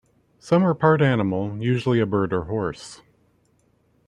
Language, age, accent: English, 40-49, United States English